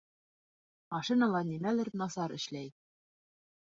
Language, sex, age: Bashkir, female, 30-39